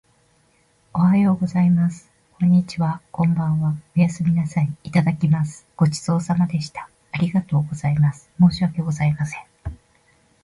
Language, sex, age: Japanese, female, 50-59